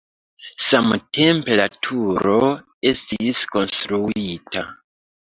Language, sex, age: Esperanto, male, 19-29